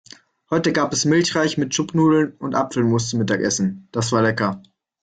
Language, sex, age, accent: German, male, 19-29, Deutschland Deutsch